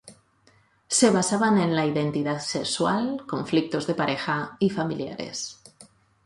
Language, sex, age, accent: Spanish, female, 40-49, España: Norte peninsular (Asturias, Castilla y León, Cantabria, País Vasco, Navarra, Aragón, La Rioja, Guadalajara, Cuenca)